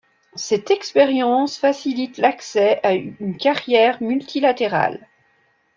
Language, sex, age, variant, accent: French, female, 50-59, Français d'Europe, Français de Suisse